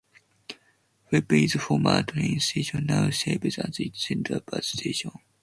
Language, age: English, under 19